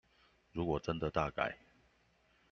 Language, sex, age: Chinese, male, 40-49